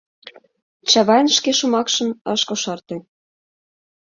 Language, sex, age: Mari, female, 30-39